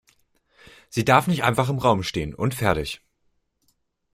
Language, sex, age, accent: German, male, 19-29, Deutschland Deutsch